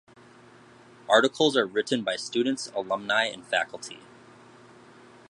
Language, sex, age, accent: English, male, 30-39, United States English